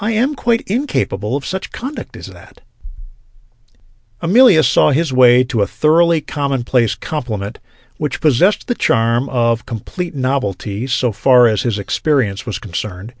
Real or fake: real